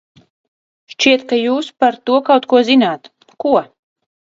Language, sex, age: Latvian, female, 30-39